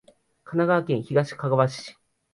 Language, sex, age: Japanese, male, 19-29